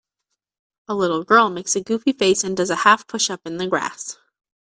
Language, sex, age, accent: English, female, 30-39, Canadian English